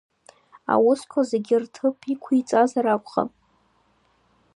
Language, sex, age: Abkhazian, female, under 19